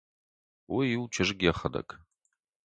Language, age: Ossetic, 30-39